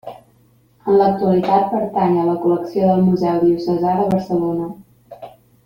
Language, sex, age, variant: Catalan, female, 19-29, Central